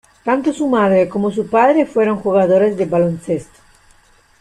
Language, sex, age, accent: Spanish, female, 50-59, México